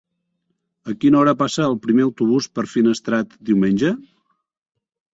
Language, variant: Catalan, Nord-Occidental